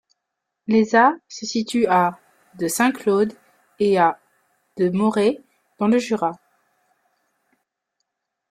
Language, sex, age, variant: French, female, 30-39, Français de métropole